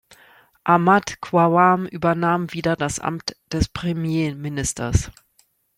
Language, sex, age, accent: German, female, 40-49, Deutschland Deutsch